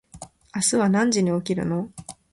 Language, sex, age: Japanese, female, 19-29